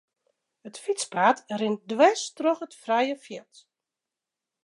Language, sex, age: Western Frisian, female, 40-49